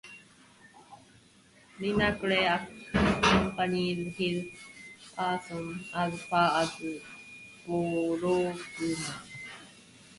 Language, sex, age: English, female, 19-29